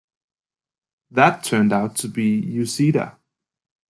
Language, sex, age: English, male, 19-29